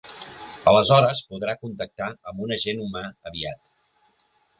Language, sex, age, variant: Catalan, male, 50-59, Central